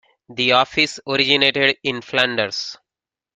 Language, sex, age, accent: English, male, 40-49, United States English